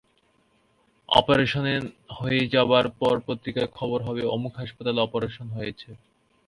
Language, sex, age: Bengali, male, 19-29